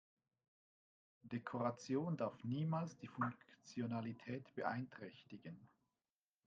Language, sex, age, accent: German, male, 50-59, Schweizerdeutsch